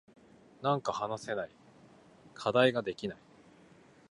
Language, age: Japanese, 30-39